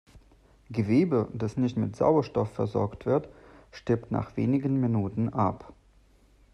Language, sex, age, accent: German, male, 30-39, Deutschland Deutsch